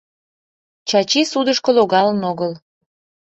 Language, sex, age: Mari, female, 30-39